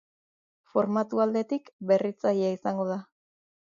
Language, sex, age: Basque, female, 30-39